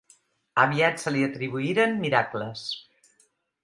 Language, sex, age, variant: Catalan, female, 60-69, Central